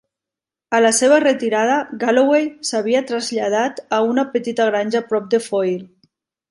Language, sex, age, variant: Catalan, female, 40-49, Nord-Occidental